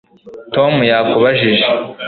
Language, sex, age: Kinyarwanda, male, 19-29